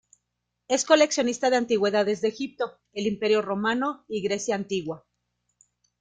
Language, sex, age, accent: Spanish, female, 40-49, México